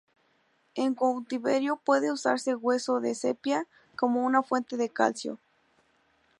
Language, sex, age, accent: Spanish, female, 19-29, México